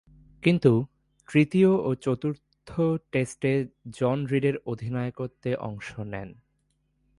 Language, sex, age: Bengali, male, 19-29